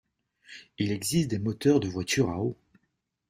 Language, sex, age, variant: French, male, 30-39, Français de métropole